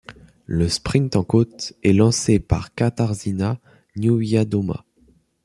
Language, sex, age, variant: French, male, under 19, Français de métropole